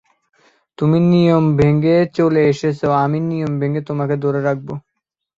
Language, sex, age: Bengali, male, 19-29